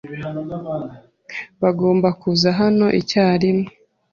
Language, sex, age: Kinyarwanda, female, 30-39